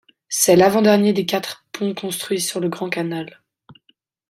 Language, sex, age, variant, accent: French, female, 19-29, Français d'Europe, Français de Suisse